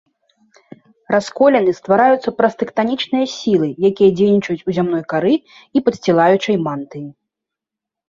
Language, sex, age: Belarusian, female, 30-39